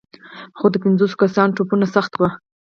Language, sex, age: Pashto, female, 19-29